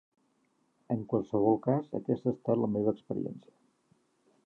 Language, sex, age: Catalan, male, 60-69